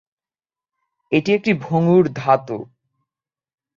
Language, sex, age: Bengali, male, 19-29